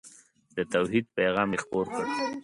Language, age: Pashto, 30-39